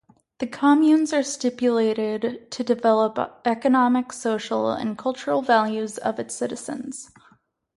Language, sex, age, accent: English, female, 19-29, United States English